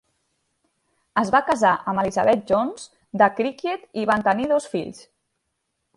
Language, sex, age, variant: Catalan, female, 30-39, Central